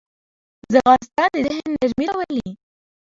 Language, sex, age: Pashto, female, under 19